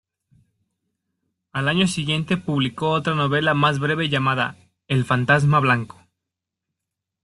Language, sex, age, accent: Spanish, male, 19-29, México